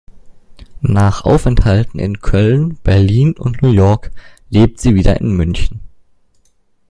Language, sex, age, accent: German, male, under 19, Deutschland Deutsch